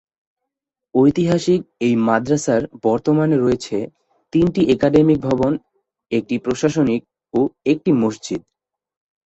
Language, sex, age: Bengali, male, 19-29